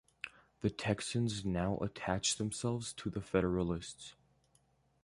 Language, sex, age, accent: English, male, under 19, United States English